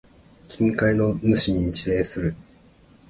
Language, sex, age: Japanese, male, 30-39